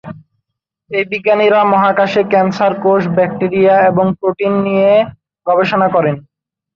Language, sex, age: Bengali, male, 19-29